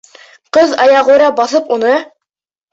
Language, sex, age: Bashkir, male, under 19